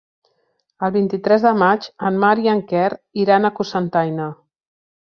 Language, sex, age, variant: Catalan, female, 50-59, Central